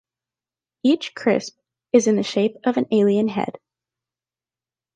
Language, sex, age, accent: English, female, under 19, United States English